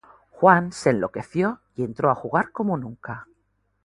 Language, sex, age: Spanish, female, 40-49